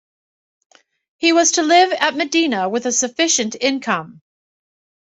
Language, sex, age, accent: English, female, 50-59, United States English